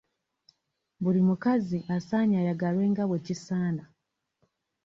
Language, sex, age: Ganda, female, 19-29